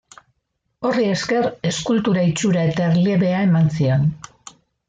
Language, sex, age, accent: Basque, female, 60-69, Erdialdekoa edo Nafarra (Gipuzkoa, Nafarroa)